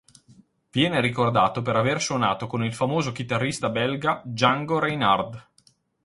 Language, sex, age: Italian, male, 30-39